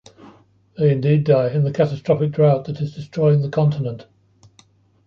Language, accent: English, England English